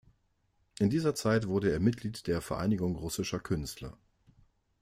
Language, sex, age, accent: German, male, 40-49, Deutschland Deutsch